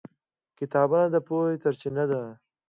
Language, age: Pashto, under 19